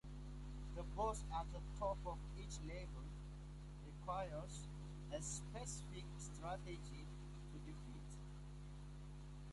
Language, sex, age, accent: English, male, 19-29, United States English